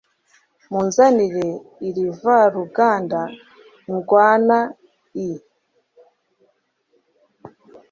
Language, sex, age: Kinyarwanda, female, 30-39